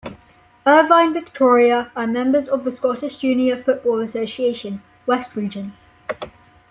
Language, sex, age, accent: English, female, under 19, England English